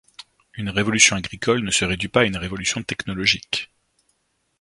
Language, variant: French, Français de métropole